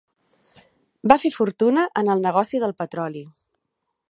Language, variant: Catalan, Central